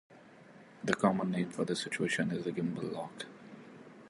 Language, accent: English, India and South Asia (India, Pakistan, Sri Lanka)